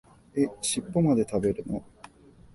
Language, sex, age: Japanese, male, 19-29